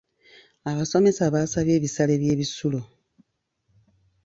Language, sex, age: Ganda, female, 50-59